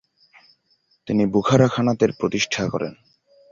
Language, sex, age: Bengali, male, 19-29